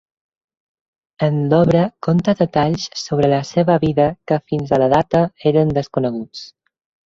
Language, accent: Catalan, valencià